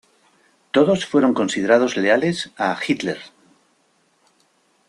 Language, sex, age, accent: Spanish, male, 60-69, España: Centro-Sur peninsular (Madrid, Toledo, Castilla-La Mancha)